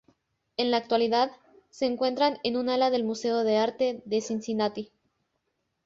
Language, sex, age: Spanish, female, under 19